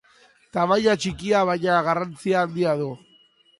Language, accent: Basque, Mendebalekoa (Araba, Bizkaia, Gipuzkoako mendebaleko herri batzuk)